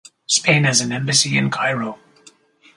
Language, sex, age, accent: English, male, 40-49, United States English